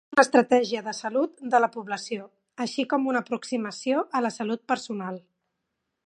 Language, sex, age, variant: Catalan, female, 30-39, Central